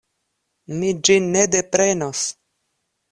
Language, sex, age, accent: Esperanto, male, 19-29, Internacia